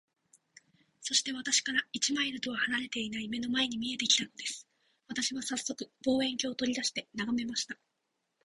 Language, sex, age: Japanese, female, 19-29